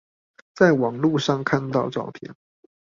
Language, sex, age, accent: Chinese, male, under 19, 出生地：新北市